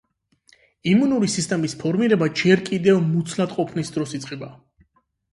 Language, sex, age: Georgian, male, 30-39